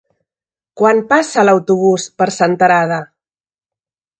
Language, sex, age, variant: Catalan, female, 40-49, Central